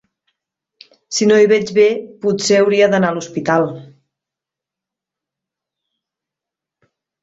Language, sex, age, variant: Catalan, female, 40-49, Central